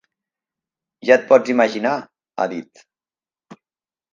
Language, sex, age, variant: Catalan, male, 40-49, Nord-Occidental